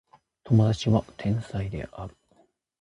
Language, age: Japanese, 30-39